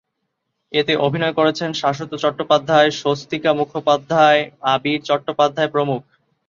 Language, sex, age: Bengali, male, 19-29